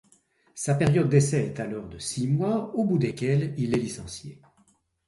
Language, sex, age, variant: French, male, 60-69, Français de métropole